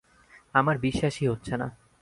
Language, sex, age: Bengali, male, 19-29